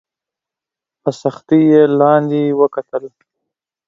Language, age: Pashto, 30-39